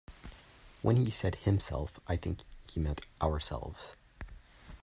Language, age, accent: English, 40-49, United States English